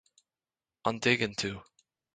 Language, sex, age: Irish, male, 19-29